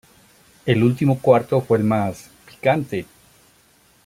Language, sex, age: Spanish, male, 50-59